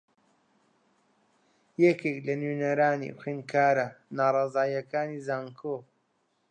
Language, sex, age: Central Kurdish, male, 19-29